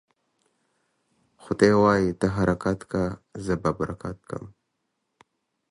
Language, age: Pashto, 30-39